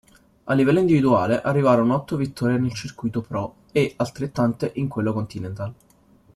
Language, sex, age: Italian, male, 19-29